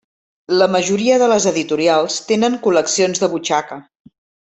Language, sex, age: Catalan, female, 50-59